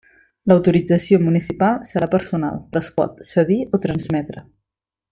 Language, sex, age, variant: Catalan, female, 19-29, Nord-Occidental